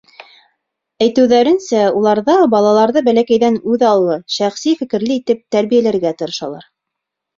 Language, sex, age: Bashkir, female, 19-29